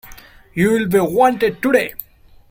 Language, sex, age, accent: English, male, 19-29, India and South Asia (India, Pakistan, Sri Lanka)